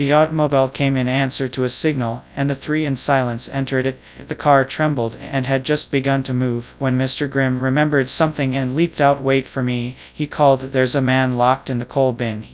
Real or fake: fake